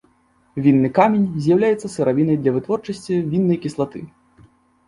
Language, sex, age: Belarusian, male, 19-29